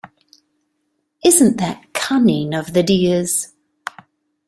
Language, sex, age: English, female, 40-49